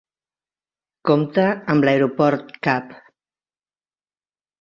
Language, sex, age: Catalan, female, 60-69